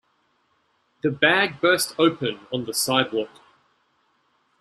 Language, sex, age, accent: English, male, 30-39, Australian English